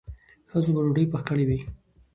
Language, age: Pashto, 19-29